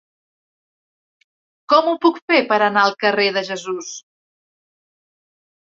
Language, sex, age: Catalan, female, 30-39